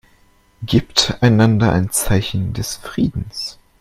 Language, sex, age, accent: German, male, 19-29, Deutschland Deutsch